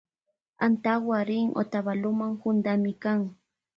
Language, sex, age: Loja Highland Quichua, female, 19-29